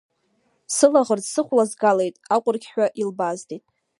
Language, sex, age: Abkhazian, female, 19-29